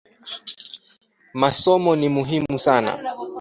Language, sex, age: Swahili, male, 19-29